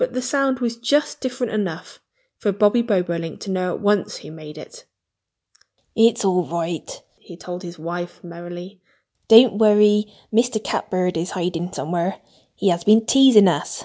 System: none